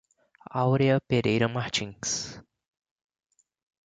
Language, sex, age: Portuguese, male, 19-29